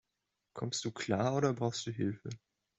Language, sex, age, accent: German, male, 19-29, Deutschland Deutsch